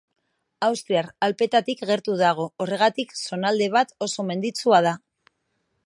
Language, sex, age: Basque, female, 40-49